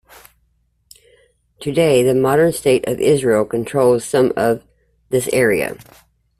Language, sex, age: English, female, 40-49